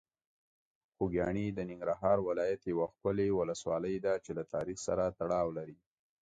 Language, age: Pashto, 30-39